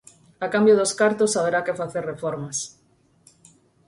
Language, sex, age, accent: Galician, female, 50-59, Normativo (estándar)